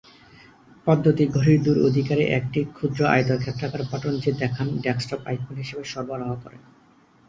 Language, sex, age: Bengali, male, 30-39